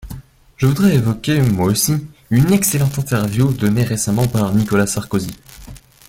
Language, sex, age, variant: French, male, 19-29, Français de métropole